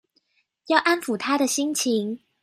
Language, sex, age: Chinese, female, 19-29